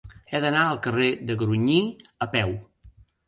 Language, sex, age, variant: Catalan, male, 60-69, Central